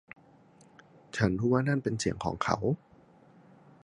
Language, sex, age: Thai, male, 30-39